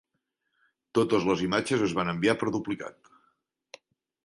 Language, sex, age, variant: Catalan, male, 50-59, Central